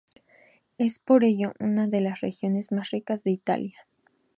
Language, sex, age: Spanish, female, 19-29